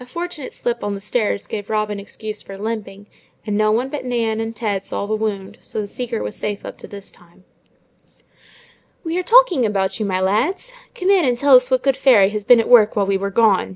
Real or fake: real